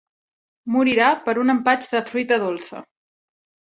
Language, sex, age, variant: Catalan, female, 30-39, Central